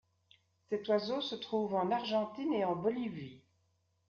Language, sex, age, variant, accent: French, female, 60-69, Français d'Europe, Français de Belgique